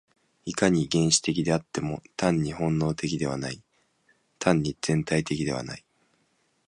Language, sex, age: Japanese, male, 19-29